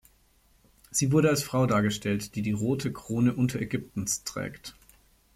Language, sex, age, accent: German, male, 40-49, Deutschland Deutsch